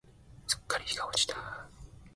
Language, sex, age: Japanese, male, 19-29